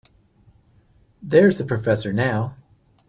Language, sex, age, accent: English, male, 40-49, United States English